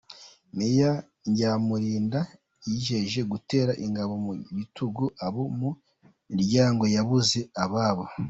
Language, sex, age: Kinyarwanda, male, 19-29